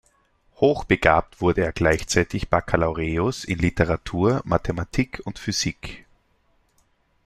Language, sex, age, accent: German, male, 19-29, Österreichisches Deutsch